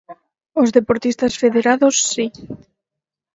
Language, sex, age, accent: Galician, female, 19-29, Atlántico (seseo e gheada)